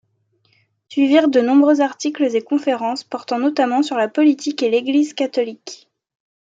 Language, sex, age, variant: French, female, 19-29, Français de métropole